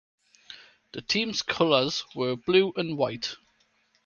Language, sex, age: English, male, 30-39